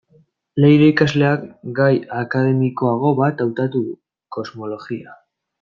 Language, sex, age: Basque, male, 19-29